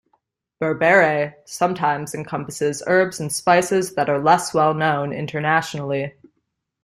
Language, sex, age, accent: English, female, 19-29, United States English